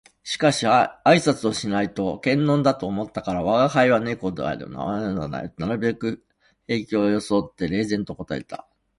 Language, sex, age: Japanese, male, 60-69